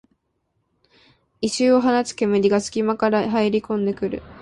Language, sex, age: Japanese, female, 19-29